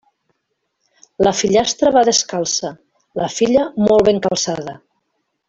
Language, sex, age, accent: Catalan, female, 50-59, valencià